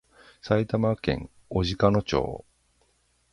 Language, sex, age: Japanese, male, 40-49